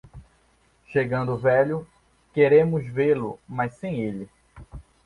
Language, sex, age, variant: Portuguese, male, 30-39, Portuguese (Brasil)